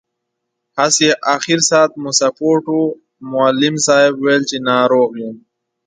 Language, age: Pashto, 19-29